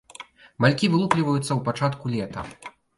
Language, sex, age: Belarusian, male, 19-29